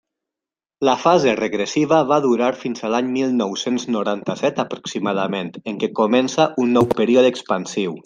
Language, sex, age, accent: Catalan, male, 19-29, valencià